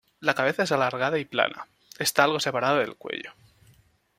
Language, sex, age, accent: Spanish, male, 19-29, España: Sur peninsular (Andalucia, Extremadura, Murcia)